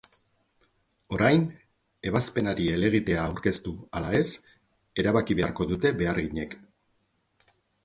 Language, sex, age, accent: Basque, male, 50-59, Mendebalekoa (Araba, Bizkaia, Gipuzkoako mendebaleko herri batzuk)